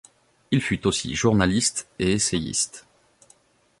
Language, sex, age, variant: French, male, 30-39, Français de métropole